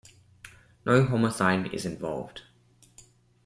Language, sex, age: English, male, 19-29